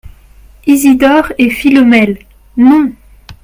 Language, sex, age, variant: French, female, 19-29, Français de métropole